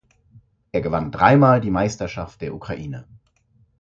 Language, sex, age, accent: German, male, 40-49, Deutschland Deutsch; Hochdeutsch